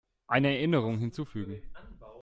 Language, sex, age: German, male, 19-29